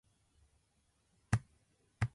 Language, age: Japanese, 19-29